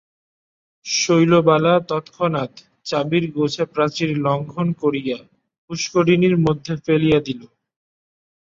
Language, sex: Bengali, male